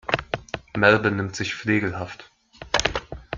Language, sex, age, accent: German, male, 19-29, Deutschland Deutsch